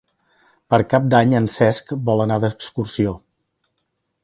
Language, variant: Catalan, Central